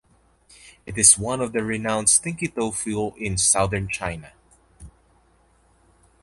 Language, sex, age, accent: English, male, under 19, Filipino